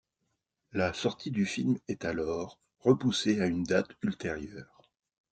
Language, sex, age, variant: French, male, 50-59, Français de métropole